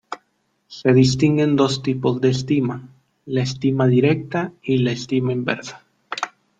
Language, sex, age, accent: Spanish, male, 19-29, México